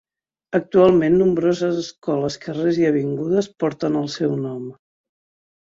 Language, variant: Catalan, Central